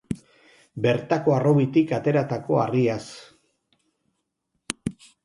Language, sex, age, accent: Basque, male, 50-59, Erdialdekoa edo Nafarra (Gipuzkoa, Nafarroa)